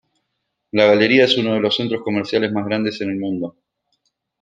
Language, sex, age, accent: Spanish, male, 30-39, Rioplatense: Argentina, Uruguay, este de Bolivia, Paraguay